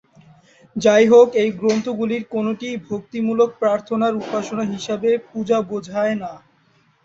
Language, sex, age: Bengali, male, 19-29